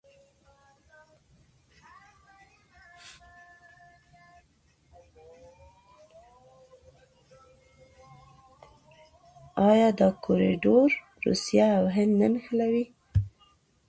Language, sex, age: Pashto, female, 19-29